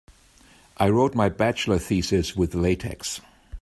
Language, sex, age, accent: English, male, 60-69, United States English